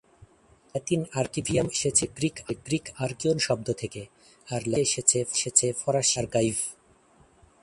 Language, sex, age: Bengali, male, 30-39